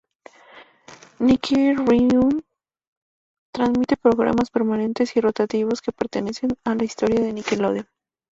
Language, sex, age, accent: Spanish, female, 19-29, México